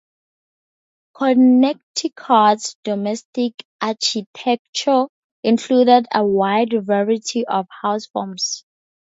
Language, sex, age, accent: English, female, 19-29, Southern African (South Africa, Zimbabwe, Namibia)